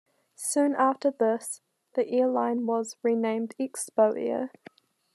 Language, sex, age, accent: English, female, 19-29, New Zealand English